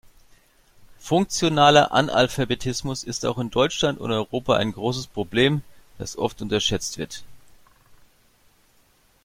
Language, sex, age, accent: German, male, 40-49, Deutschland Deutsch